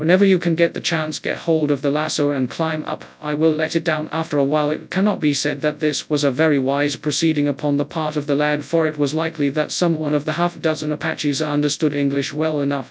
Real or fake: fake